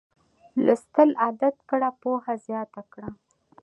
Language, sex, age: Pashto, female, 19-29